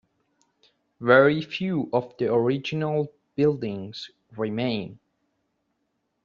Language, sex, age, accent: English, male, 19-29, United States English